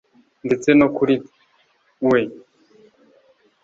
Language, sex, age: Kinyarwanda, male, 19-29